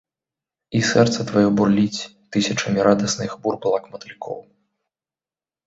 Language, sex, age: Belarusian, male, 30-39